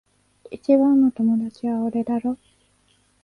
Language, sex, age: Japanese, female, 19-29